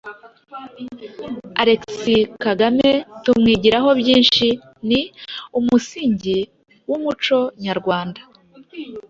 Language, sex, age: Kinyarwanda, female, 30-39